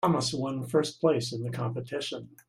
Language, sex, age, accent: English, male, 70-79, United States English